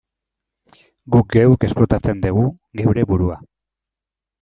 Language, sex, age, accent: Basque, male, 40-49, Mendebalekoa (Araba, Bizkaia, Gipuzkoako mendebaleko herri batzuk)